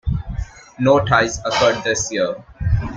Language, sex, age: English, male, 19-29